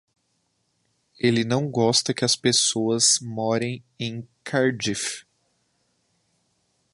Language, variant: Portuguese, Portuguese (Brasil)